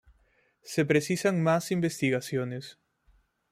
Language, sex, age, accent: Spanish, male, 30-39, Andino-Pacífico: Colombia, Perú, Ecuador, oeste de Bolivia y Venezuela andina